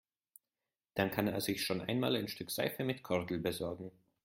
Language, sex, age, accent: German, male, 19-29, Österreichisches Deutsch